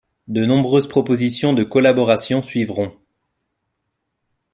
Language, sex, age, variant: French, male, 19-29, Français de métropole